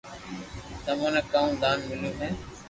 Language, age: Loarki, 40-49